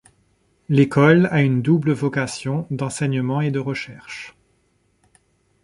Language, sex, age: French, male, 30-39